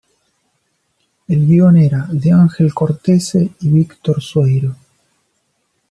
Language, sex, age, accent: Spanish, male, 30-39, Rioplatense: Argentina, Uruguay, este de Bolivia, Paraguay